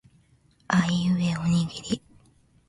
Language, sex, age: Japanese, female, 19-29